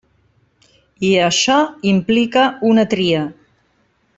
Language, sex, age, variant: Catalan, female, 50-59, Central